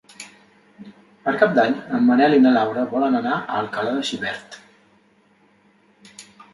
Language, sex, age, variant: Catalan, male, 40-49, Central